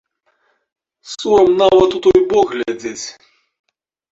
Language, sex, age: Belarusian, male, 40-49